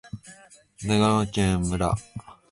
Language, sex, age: Japanese, male, 19-29